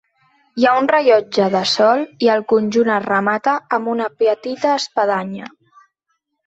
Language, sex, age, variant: Catalan, female, under 19, Central